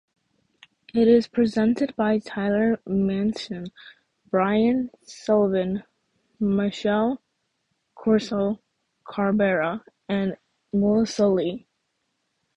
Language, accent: English, United States English